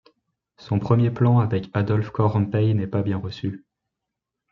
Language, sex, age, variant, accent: French, male, 19-29, Français d'Europe, Français de Suisse